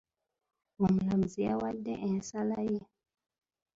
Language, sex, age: Ganda, female, 30-39